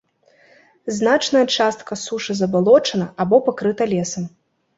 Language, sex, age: Belarusian, female, 19-29